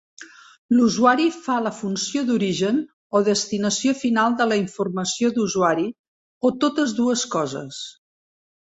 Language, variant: Catalan, Central